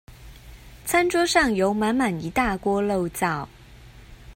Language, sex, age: Chinese, female, 30-39